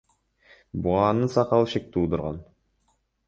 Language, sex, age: Kyrgyz, male, under 19